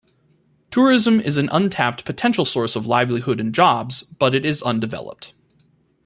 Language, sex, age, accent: English, male, 19-29, United States English